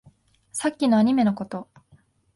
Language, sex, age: Japanese, female, 19-29